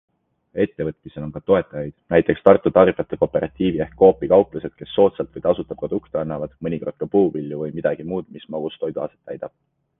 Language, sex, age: Estonian, male, 19-29